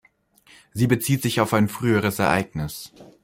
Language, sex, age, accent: German, male, 19-29, Deutschland Deutsch